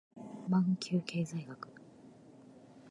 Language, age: Japanese, 50-59